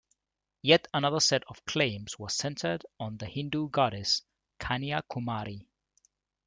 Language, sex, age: English, male, 30-39